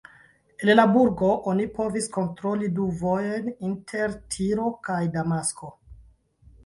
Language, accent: Esperanto, Internacia